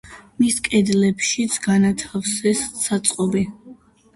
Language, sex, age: Georgian, female, 19-29